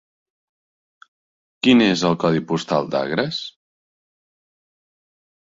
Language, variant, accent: Catalan, Central, central